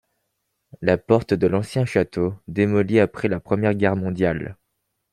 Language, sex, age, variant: French, male, 19-29, Français de métropole